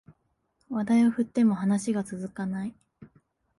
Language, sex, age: Japanese, female, 19-29